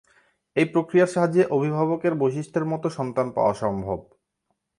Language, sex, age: Bengali, male, 19-29